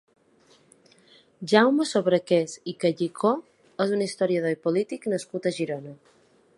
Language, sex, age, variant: Catalan, female, 30-39, Balear